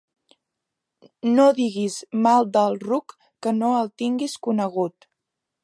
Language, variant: Catalan, Central